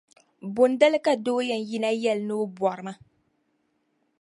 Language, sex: Dagbani, female